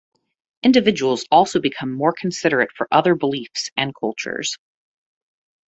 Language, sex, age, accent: English, female, 30-39, United States English